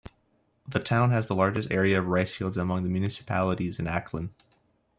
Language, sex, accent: English, male, United States English